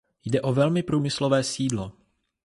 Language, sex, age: Czech, male, 19-29